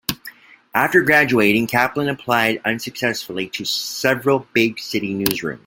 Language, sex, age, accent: English, male, 50-59, United States English